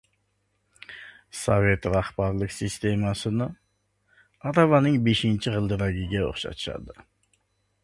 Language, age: Uzbek, 30-39